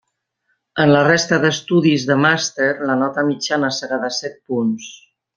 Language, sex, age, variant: Catalan, female, 50-59, Central